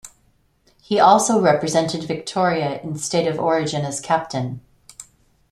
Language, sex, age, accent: English, female, 40-49, United States English